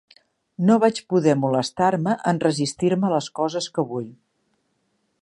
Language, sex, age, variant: Catalan, female, 60-69, Septentrional